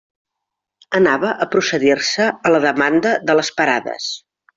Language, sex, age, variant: Catalan, female, 50-59, Central